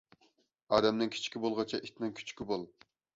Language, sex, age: Uyghur, male, 19-29